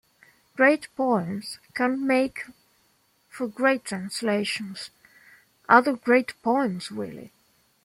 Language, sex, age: English, female, 40-49